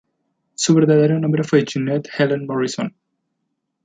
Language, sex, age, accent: Spanish, male, 19-29, México